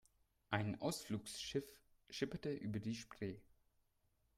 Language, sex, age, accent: German, male, 19-29, Deutschland Deutsch